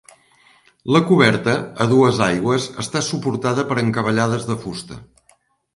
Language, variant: Catalan, Central